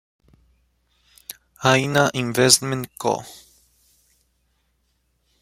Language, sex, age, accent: Spanish, male, 19-29, Andino-Pacífico: Colombia, Perú, Ecuador, oeste de Bolivia y Venezuela andina